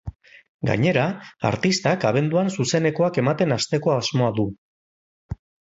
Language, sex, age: Basque, male, 40-49